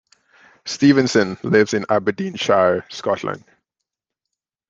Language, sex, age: English, male, 30-39